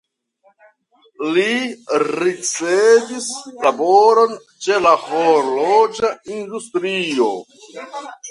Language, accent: Esperanto, Internacia